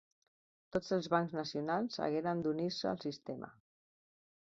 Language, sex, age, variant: Catalan, female, 50-59, Central